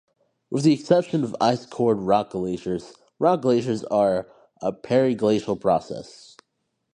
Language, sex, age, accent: English, male, under 19, United States English